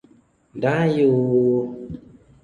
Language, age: Thai, 19-29